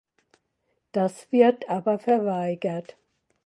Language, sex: German, female